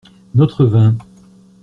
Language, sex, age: French, male, 60-69